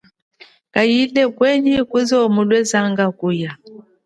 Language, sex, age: Chokwe, female, 40-49